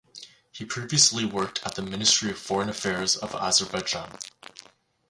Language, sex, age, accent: English, male, 19-29, Canadian English